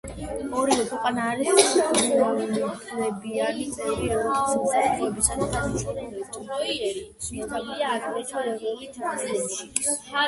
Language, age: Georgian, 19-29